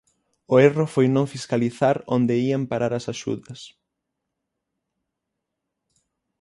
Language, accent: Galician, Oriental (común en zona oriental); Normativo (estándar)